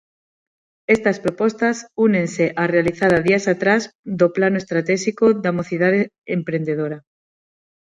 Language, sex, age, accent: Galician, female, 30-39, Normativo (estándar); Neofalante